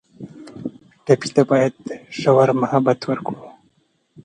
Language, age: Pashto, 30-39